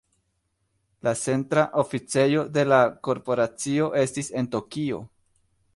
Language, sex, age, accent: Esperanto, male, 19-29, Internacia